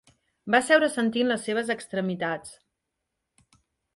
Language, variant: Catalan, Nord-Occidental